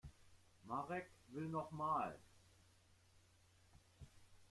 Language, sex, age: German, male, 50-59